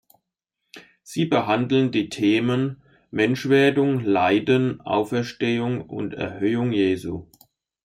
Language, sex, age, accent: German, male, 30-39, Deutschland Deutsch